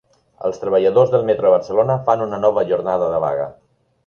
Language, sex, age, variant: Catalan, male, 50-59, Balear